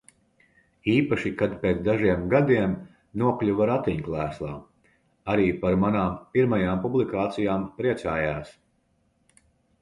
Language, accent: Latvian, Vidzemes